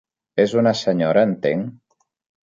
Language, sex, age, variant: Catalan, male, 40-49, Central